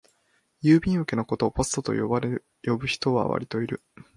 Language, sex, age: Japanese, male, 19-29